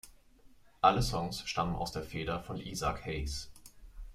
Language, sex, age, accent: German, male, 30-39, Deutschland Deutsch